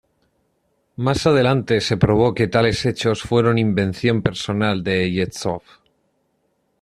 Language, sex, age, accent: Spanish, male, 19-29, España: Sur peninsular (Andalucia, Extremadura, Murcia)